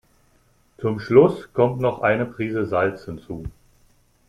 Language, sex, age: German, male, 30-39